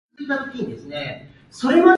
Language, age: Japanese, 19-29